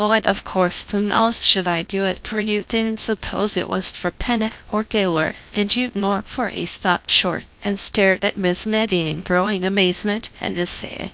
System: TTS, GlowTTS